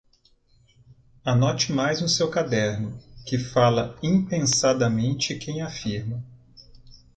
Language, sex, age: Portuguese, male, 50-59